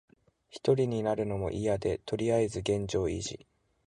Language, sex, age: Japanese, male, 19-29